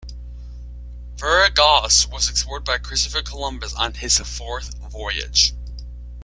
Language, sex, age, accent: English, male, under 19, United States English